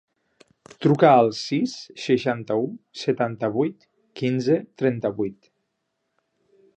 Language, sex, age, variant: Catalan, male, 19-29, Nord-Occidental